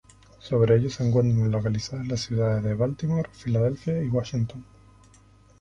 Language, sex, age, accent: Spanish, male, 19-29, España: Islas Canarias